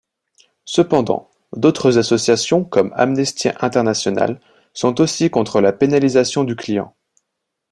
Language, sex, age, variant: French, male, 19-29, Français de métropole